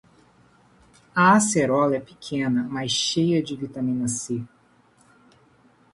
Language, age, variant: Portuguese, 30-39, Portuguese (Brasil)